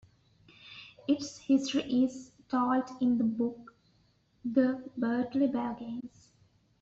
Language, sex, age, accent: English, female, 19-29, England English